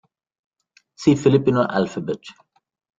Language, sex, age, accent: English, male, 40-49, India and South Asia (India, Pakistan, Sri Lanka)